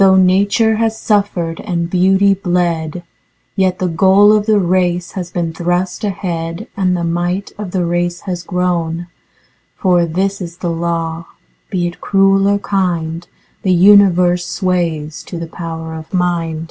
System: none